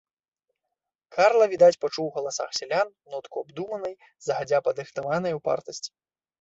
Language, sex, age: Belarusian, male, 30-39